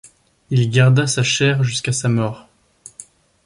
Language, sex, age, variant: French, male, 19-29, Français de métropole